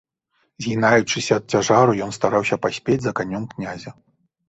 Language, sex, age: Belarusian, male, 50-59